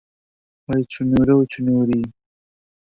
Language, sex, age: Central Kurdish, male, 30-39